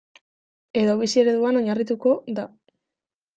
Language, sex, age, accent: Basque, female, 19-29, Mendebalekoa (Araba, Bizkaia, Gipuzkoako mendebaleko herri batzuk)